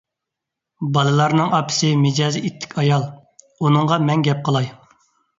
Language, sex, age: Uyghur, male, 30-39